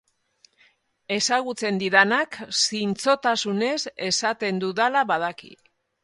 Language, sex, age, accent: Basque, female, 50-59, Erdialdekoa edo Nafarra (Gipuzkoa, Nafarroa)